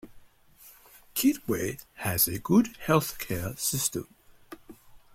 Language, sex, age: English, male, 50-59